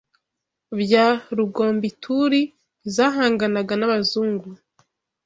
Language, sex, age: Kinyarwanda, female, 30-39